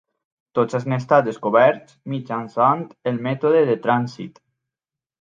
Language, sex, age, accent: Catalan, male, 19-29, valencià